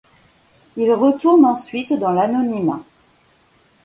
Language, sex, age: French, female, 30-39